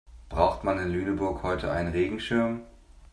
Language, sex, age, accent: German, male, 19-29, Deutschland Deutsch